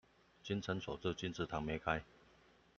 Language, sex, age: Chinese, male, 40-49